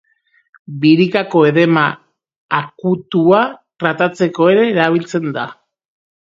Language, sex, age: Basque, male, 30-39